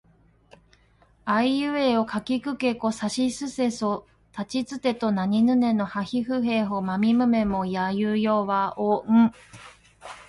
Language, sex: Japanese, female